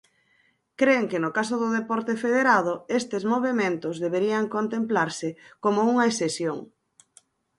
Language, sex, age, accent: Galician, female, 50-59, Atlántico (seseo e gheada)